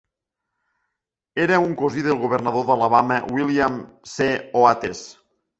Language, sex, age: Catalan, male, 50-59